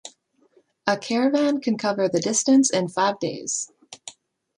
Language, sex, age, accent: English, female, 19-29, Canadian English